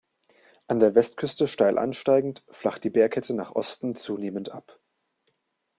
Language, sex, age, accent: German, male, 19-29, Deutschland Deutsch